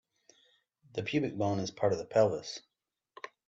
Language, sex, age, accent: English, male, 40-49, United States English